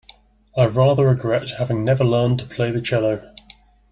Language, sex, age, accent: English, male, 30-39, England English